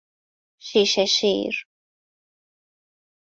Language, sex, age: Persian, female, 19-29